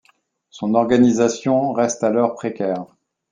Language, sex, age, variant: French, male, 50-59, Français de métropole